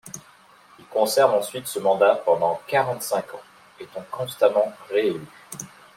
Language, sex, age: French, male, 30-39